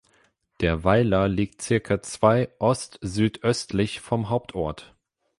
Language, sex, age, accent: German, male, 30-39, Deutschland Deutsch